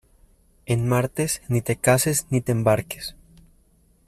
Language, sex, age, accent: Spanish, male, 19-29, Andino-Pacífico: Colombia, Perú, Ecuador, oeste de Bolivia y Venezuela andina